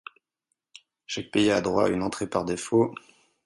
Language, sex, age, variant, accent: French, male, 30-39, Français d'Europe, Français de Suisse